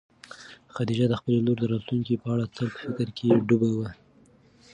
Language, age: Pashto, 19-29